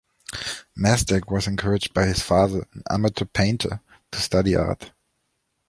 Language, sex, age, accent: English, male, 30-39, United States English